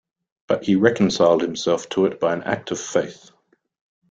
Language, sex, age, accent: English, male, 30-39, Australian English